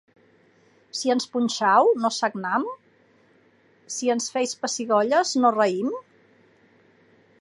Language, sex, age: Catalan, female, 40-49